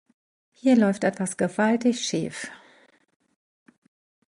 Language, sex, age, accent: German, female, 50-59, Deutschland Deutsch